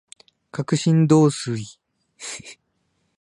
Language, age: Japanese, 19-29